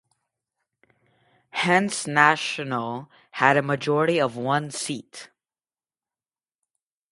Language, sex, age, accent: English, male, under 19, United States English